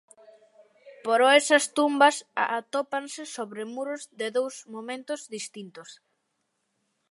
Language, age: Galician, under 19